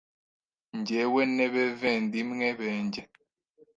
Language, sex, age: Kinyarwanda, male, 19-29